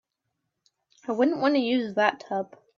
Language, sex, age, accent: English, female, 19-29, United States English